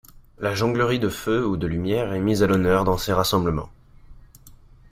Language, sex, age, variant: French, male, under 19, Français de métropole